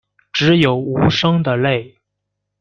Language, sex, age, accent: Chinese, male, 19-29, 出生地：河北省